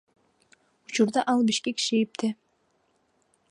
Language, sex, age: Kyrgyz, female, 19-29